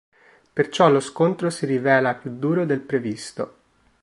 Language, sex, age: Italian, male, 19-29